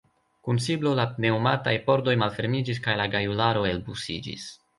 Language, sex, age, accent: Esperanto, male, 19-29, Internacia